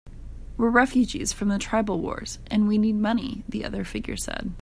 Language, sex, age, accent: English, female, 19-29, United States English